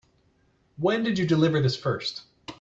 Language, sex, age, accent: English, male, 40-49, United States English